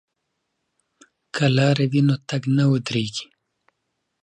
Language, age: Pashto, 19-29